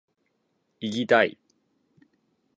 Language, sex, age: Japanese, male, 19-29